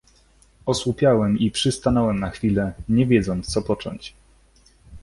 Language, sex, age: Polish, male, 19-29